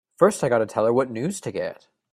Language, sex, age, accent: English, male, 19-29, United States English